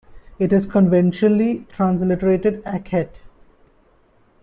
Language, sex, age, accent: English, male, 19-29, India and South Asia (India, Pakistan, Sri Lanka)